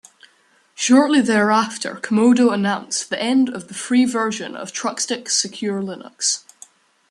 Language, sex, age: English, male, under 19